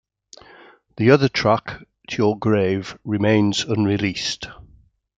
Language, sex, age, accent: English, male, 60-69, England English